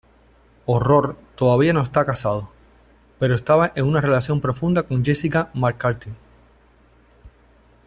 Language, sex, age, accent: Spanish, male, 30-39, Caribe: Cuba, Venezuela, Puerto Rico, República Dominicana, Panamá, Colombia caribeña, México caribeño, Costa del golfo de México